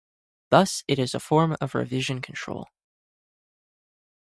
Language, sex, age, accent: English, male, 19-29, United States English